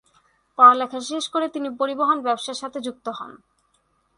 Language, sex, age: Bengali, female, 19-29